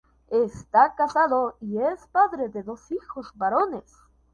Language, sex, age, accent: Spanish, male, under 19, Andino-Pacífico: Colombia, Perú, Ecuador, oeste de Bolivia y Venezuela andina